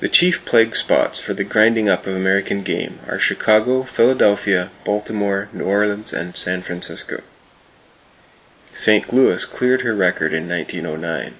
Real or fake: real